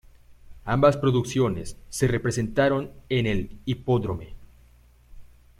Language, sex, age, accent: Spanish, male, 19-29, México